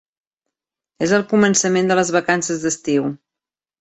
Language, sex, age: Catalan, female, 40-49